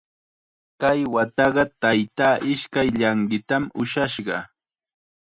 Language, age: Chiquián Ancash Quechua, 19-29